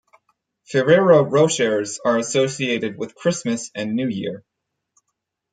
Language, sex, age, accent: English, male, 19-29, United States English